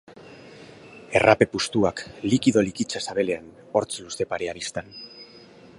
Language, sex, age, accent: Basque, male, 40-49, Mendebalekoa (Araba, Bizkaia, Gipuzkoako mendebaleko herri batzuk)